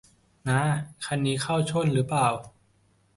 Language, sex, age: Thai, male, 19-29